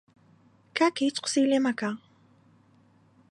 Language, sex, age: Central Kurdish, female, 19-29